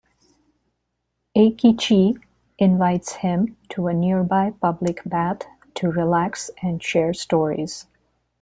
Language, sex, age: English, female, 50-59